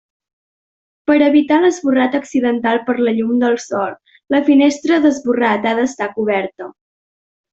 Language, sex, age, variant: Catalan, male, 40-49, Nord-Occidental